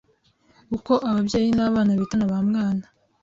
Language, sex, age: Kinyarwanda, female, 19-29